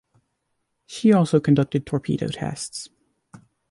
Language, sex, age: English, male, under 19